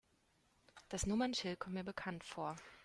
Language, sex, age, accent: German, female, 19-29, Deutschland Deutsch